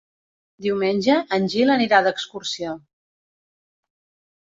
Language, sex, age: Catalan, female, 50-59